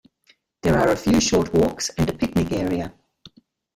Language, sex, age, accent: English, female, 70-79, Australian English